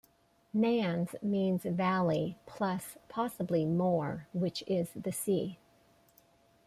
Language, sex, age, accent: English, female, 50-59, United States English